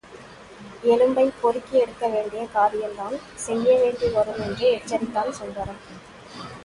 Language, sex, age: Tamil, female, 19-29